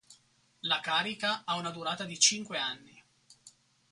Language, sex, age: Italian, male, 40-49